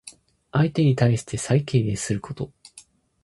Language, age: Japanese, 19-29